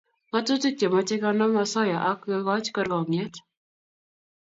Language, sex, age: Kalenjin, female, 19-29